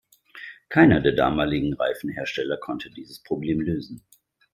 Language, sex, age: German, male, 40-49